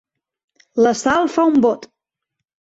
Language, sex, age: Catalan, female, 30-39